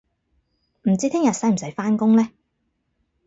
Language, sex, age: Cantonese, female, 30-39